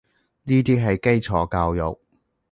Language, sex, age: Cantonese, male, 30-39